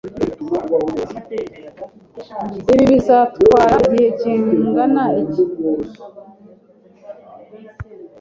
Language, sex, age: Kinyarwanda, male, 19-29